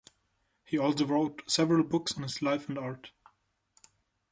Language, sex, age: English, male, 19-29